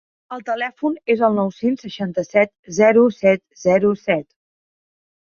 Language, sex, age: Catalan, female, under 19